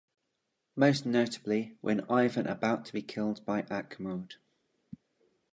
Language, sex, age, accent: English, male, 40-49, England English